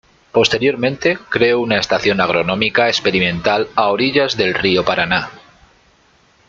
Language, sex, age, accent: Spanish, male, 30-39, España: Centro-Sur peninsular (Madrid, Toledo, Castilla-La Mancha)